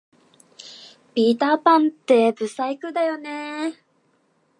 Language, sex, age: Japanese, female, 19-29